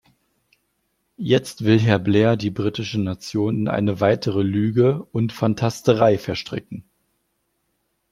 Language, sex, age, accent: German, male, 40-49, Deutschland Deutsch